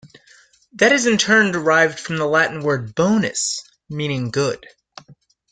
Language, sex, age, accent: English, male, 19-29, United States English